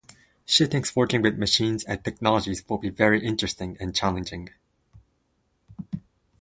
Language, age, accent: English, 19-29, United States English